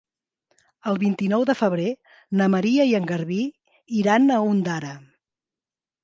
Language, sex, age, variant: Catalan, female, 50-59, Central